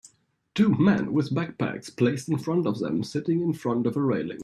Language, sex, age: English, male, 19-29